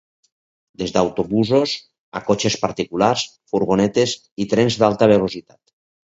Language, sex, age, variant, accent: Catalan, male, 60-69, Valencià meridional, valencià